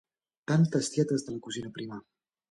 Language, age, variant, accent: Catalan, 30-39, Central, central